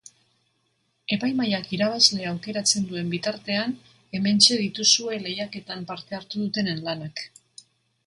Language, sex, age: Basque, female, 60-69